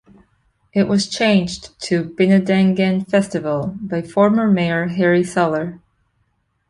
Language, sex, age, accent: English, female, 30-39, United States English